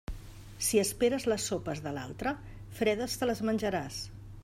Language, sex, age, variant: Catalan, female, 50-59, Central